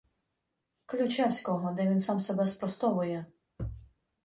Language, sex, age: Ukrainian, female, 30-39